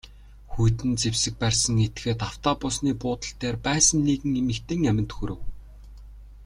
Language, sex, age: Mongolian, male, 19-29